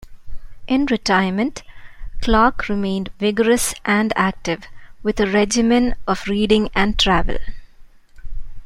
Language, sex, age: English, female, 30-39